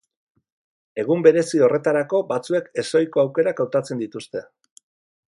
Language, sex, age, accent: Basque, male, 40-49, Mendebalekoa (Araba, Bizkaia, Gipuzkoako mendebaleko herri batzuk)